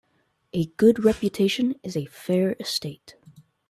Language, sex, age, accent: English, female, 30-39, United States English